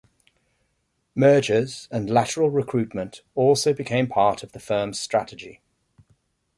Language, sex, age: English, male, 40-49